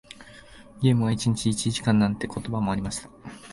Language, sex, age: Japanese, male, 19-29